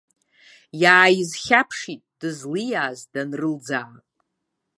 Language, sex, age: Abkhazian, female, 50-59